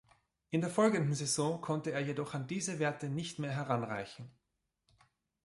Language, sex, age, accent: German, male, 40-49, Österreichisches Deutsch